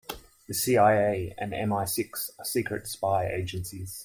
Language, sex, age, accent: English, male, 19-29, Australian English